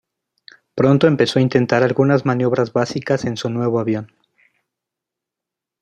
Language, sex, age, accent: Spanish, male, 30-39, México